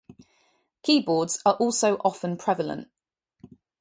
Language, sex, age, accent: English, female, 19-29, England English